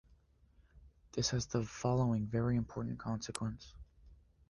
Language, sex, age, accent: English, male, under 19, United States English